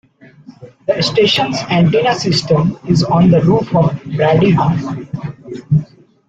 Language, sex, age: English, male, 19-29